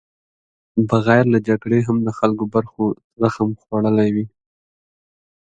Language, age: Pashto, 19-29